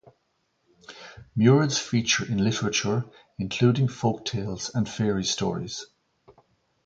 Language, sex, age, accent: English, male, 50-59, Irish English